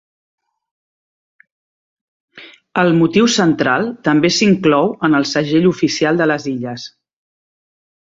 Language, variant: Catalan, Central